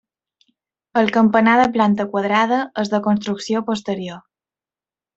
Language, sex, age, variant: Catalan, female, 19-29, Balear